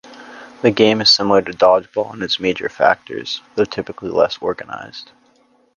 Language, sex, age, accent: English, male, 19-29, United States English